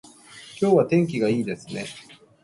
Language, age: Japanese, 30-39